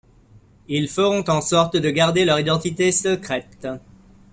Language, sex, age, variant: French, male, 30-39, Français de métropole